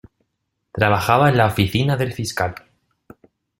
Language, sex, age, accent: Spanish, male, 19-29, España: Centro-Sur peninsular (Madrid, Toledo, Castilla-La Mancha)